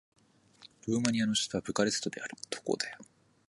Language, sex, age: Japanese, male, 19-29